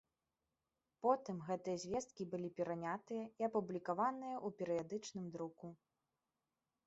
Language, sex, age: Belarusian, female, 19-29